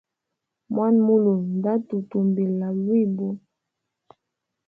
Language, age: Hemba, 30-39